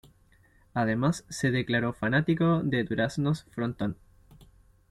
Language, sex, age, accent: Spanish, male, 19-29, Chileno: Chile, Cuyo